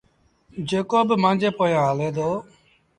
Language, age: Sindhi Bhil, 40-49